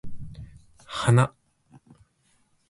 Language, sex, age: Japanese, male, 19-29